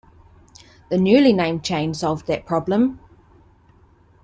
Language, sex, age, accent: English, female, 30-39, New Zealand English